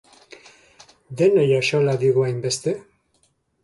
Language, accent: Basque, Mendebalekoa (Araba, Bizkaia, Gipuzkoako mendebaleko herri batzuk)